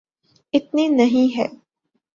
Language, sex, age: Urdu, female, 19-29